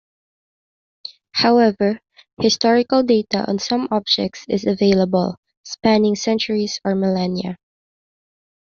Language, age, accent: English, 19-29, Filipino